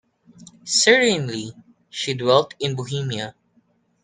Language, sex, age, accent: English, male, 19-29, Filipino